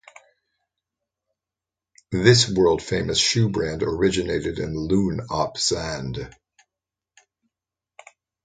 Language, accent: English, United States English